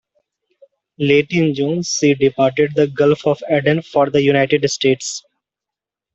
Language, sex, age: English, male, under 19